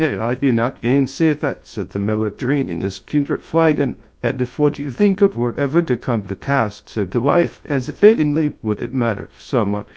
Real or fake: fake